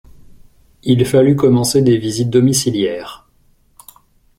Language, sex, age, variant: French, male, 30-39, Français de métropole